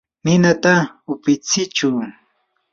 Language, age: Yanahuanca Pasco Quechua, 19-29